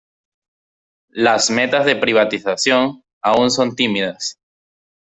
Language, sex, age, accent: Spanish, male, 19-29, Andino-Pacífico: Colombia, Perú, Ecuador, oeste de Bolivia y Venezuela andina